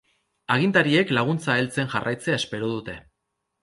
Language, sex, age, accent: Basque, male, 30-39, Erdialdekoa edo Nafarra (Gipuzkoa, Nafarroa)